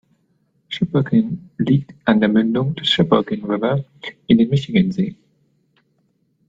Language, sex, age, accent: German, male, 30-39, Deutschland Deutsch